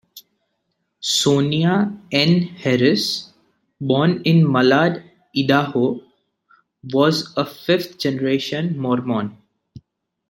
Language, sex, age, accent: English, male, 19-29, India and South Asia (India, Pakistan, Sri Lanka)